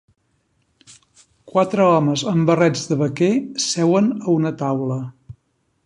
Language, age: Catalan, 60-69